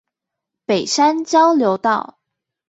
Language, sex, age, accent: Chinese, female, 19-29, 出生地：桃園市